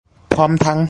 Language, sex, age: Thai, male, 19-29